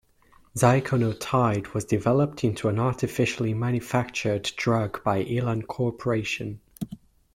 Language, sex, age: English, male, 19-29